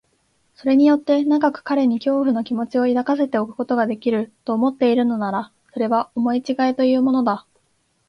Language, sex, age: Japanese, female, 19-29